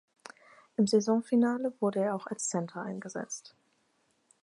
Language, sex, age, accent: German, female, 19-29, Deutschland Deutsch